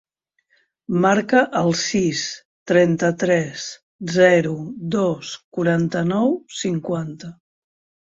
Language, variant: Catalan, Central